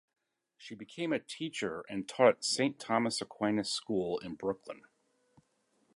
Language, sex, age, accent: English, male, 50-59, United States English